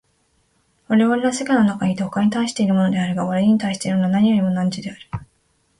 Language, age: Japanese, 19-29